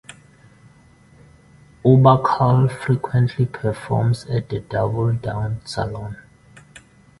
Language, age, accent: English, 19-29, Southern African (South Africa, Zimbabwe, Namibia)